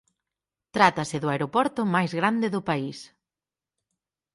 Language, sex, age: Galician, female, 30-39